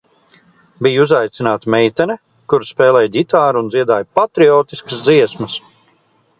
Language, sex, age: Latvian, male, 50-59